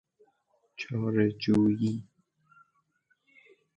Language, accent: Persian, فارسی